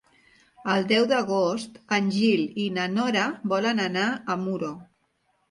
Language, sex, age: Catalan, female, 60-69